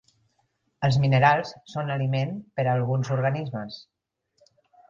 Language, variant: Catalan, Central